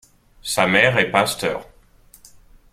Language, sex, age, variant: French, male, 30-39, Français de métropole